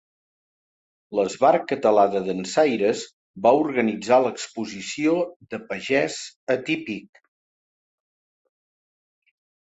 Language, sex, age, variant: Catalan, male, 60-69, Central